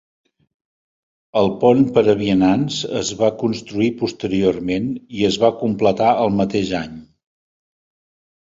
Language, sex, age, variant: Catalan, male, 60-69, Septentrional